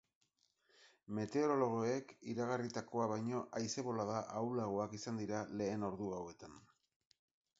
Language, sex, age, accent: Basque, male, 50-59, Erdialdekoa edo Nafarra (Gipuzkoa, Nafarroa)